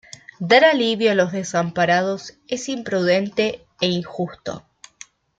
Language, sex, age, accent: Spanish, female, 30-39, Rioplatense: Argentina, Uruguay, este de Bolivia, Paraguay